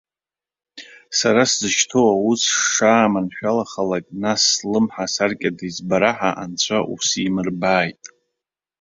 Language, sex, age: Abkhazian, male, 30-39